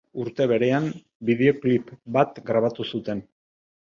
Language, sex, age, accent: Basque, male, 60-69, Erdialdekoa edo Nafarra (Gipuzkoa, Nafarroa)